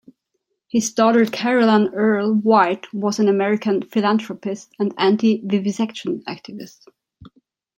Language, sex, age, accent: English, female, 40-49, England English